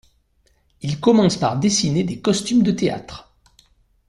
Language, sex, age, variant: French, male, 40-49, Français de métropole